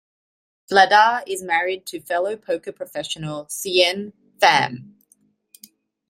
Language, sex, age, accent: English, female, 30-39, Australian English